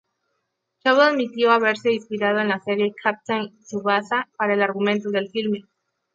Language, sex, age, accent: Spanish, female, 30-39, México